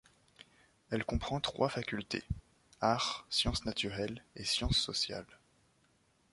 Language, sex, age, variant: French, male, 19-29, Français de métropole